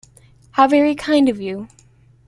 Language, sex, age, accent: English, female, under 19, United States English